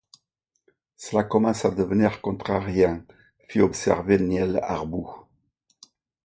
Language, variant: French, Français de métropole